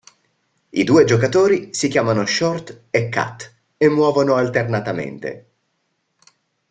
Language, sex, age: Italian, male, 40-49